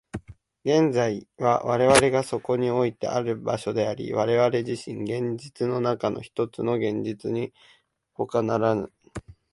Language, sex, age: Japanese, male, 19-29